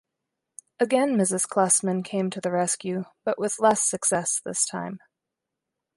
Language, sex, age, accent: English, female, 19-29, United States English